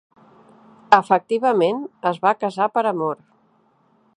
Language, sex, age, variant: Catalan, female, 50-59, Central